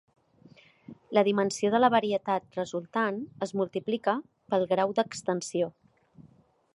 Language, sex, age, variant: Catalan, female, 40-49, Central